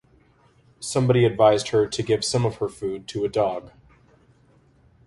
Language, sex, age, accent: English, male, 19-29, United States English